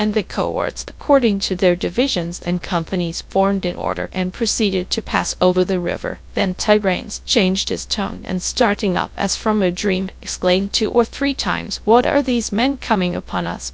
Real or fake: fake